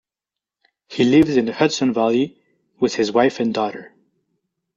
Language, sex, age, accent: English, male, 19-29, Canadian English